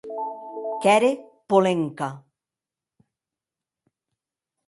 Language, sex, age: Occitan, female, 60-69